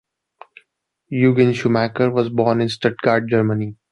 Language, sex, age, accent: English, male, 19-29, India and South Asia (India, Pakistan, Sri Lanka)